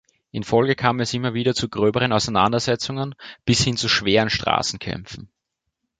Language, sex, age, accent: German, male, 19-29, Österreichisches Deutsch